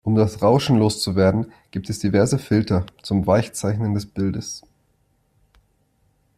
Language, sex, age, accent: German, male, 30-39, Deutschland Deutsch